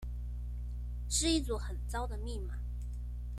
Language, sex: Chinese, female